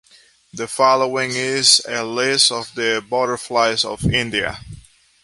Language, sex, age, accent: English, male, 30-39, United States English